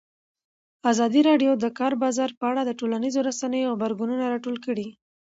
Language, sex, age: Pashto, female, 19-29